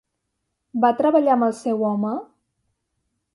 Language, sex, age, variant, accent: Catalan, female, 19-29, Central, central